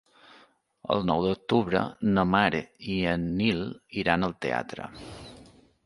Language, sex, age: Catalan, male, 40-49